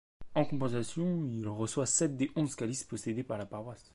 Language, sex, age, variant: French, male, 19-29, Français de métropole